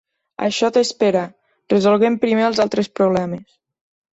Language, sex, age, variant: Catalan, female, 19-29, Nord-Occidental